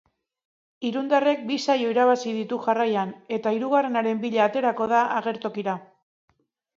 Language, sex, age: Basque, female, 40-49